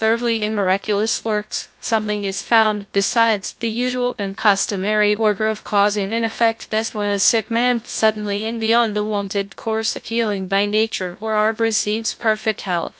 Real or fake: fake